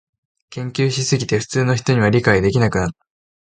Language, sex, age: Japanese, male, 19-29